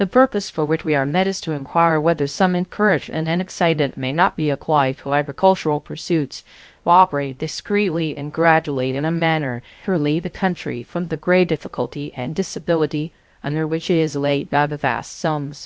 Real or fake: fake